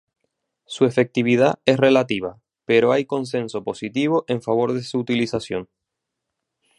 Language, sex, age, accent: Spanish, male, 19-29, España: Islas Canarias